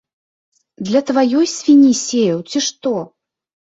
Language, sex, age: Belarusian, female, 19-29